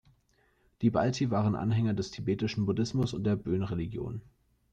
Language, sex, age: German, male, 19-29